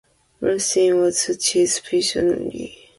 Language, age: English, 19-29